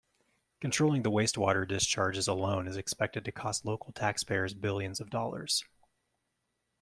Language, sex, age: English, male, 30-39